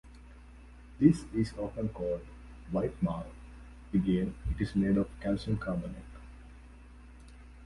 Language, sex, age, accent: English, male, 19-29, India and South Asia (India, Pakistan, Sri Lanka)